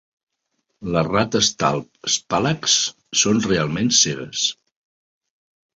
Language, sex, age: Catalan, male, 50-59